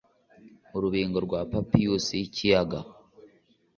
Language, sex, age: Kinyarwanda, male, under 19